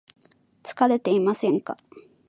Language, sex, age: Japanese, female, 19-29